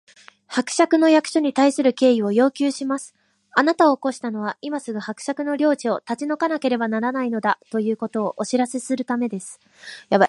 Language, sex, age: Japanese, female, 19-29